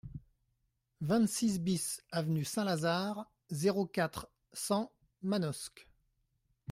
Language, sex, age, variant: French, male, 40-49, Français de métropole